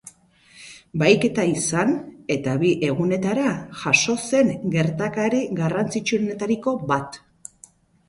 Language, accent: Basque, Mendebalekoa (Araba, Bizkaia, Gipuzkoako mendebaleko herri batzuk)